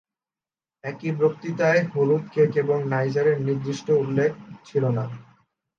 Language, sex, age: Bengali, male, 19-29